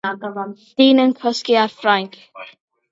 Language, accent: Welsh, Y Deyrnas Unedig Cymraeg